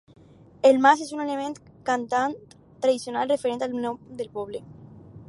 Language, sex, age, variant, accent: Catalan, female, under 19, Alacantí, valencià